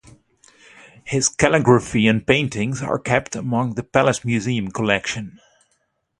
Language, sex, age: English, male, 30-39